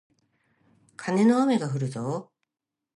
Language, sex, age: Japanese, female, 50-59